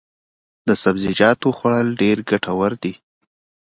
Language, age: Pashto, 19-29